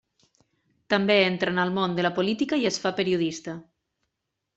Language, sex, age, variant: Catalan, female, 40-49, Central